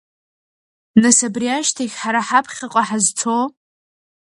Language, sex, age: Abkhazian, female, under 19